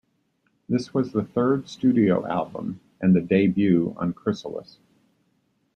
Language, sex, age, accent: English, male, 60-69, United States English